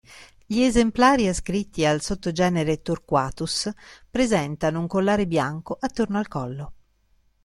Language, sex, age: Italian, female, 50-59